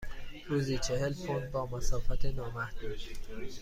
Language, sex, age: Persian, male, 30-39